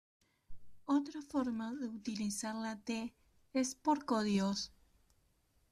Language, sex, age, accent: Spanish, female, 19-29, Rioplatense: Argentina, Uruguay, este de Bolivia, Paraguay